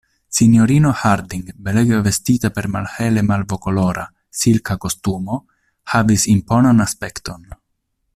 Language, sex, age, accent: Esperanto, male, 30-39, Internacia